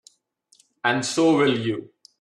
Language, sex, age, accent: English, male, 19-29, India and South Asia (India, Pakistan, Sri Lanka)